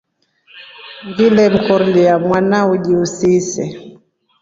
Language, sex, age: Rombo, female, 40-49